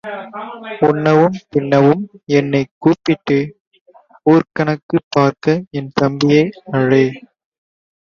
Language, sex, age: Tamil, male, 19-29